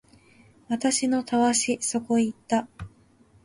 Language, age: Japanese, 19-29